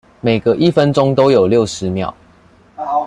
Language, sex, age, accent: Chinese, male, under 19, 出生地：臺中市